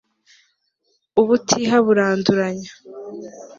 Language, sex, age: Kinyarwanda, female, 19-29